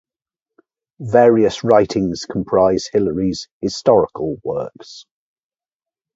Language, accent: English, England English